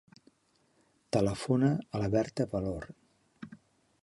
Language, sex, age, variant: Catalan, male, 70-79, Central